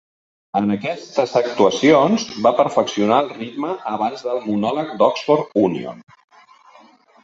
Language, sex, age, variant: Catalan, male, 50-59, Central